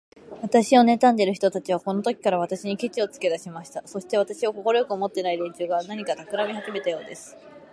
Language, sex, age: Japanese, female, 19-29